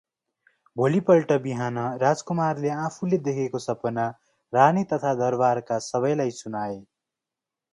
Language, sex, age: Nepali, male, 19-29